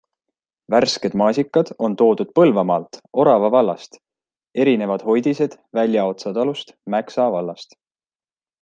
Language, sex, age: Estonian, male, 19-29